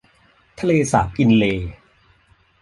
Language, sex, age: Thai, male, 40-49